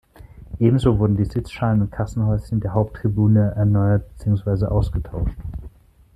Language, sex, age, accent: German, male, 30-39, Deutschland Deutsch